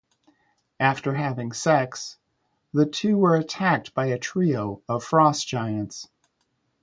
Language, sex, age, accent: English, male, 50-59, United States English